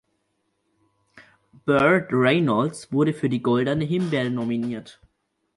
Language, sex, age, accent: German, male, under 19, Deutschland Deutsch